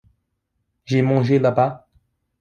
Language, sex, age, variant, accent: French, male, 19-29, Français d'Europe, Français du Royaume-Uni